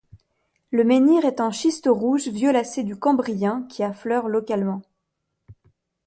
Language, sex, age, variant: French, female, 30-39, Français de métropole